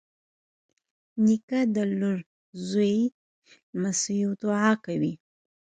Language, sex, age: Pashto, female, 30-39